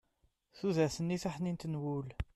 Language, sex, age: Kabyle, male, 30-39